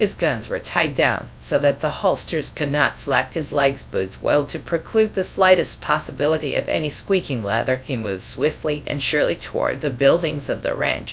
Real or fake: fake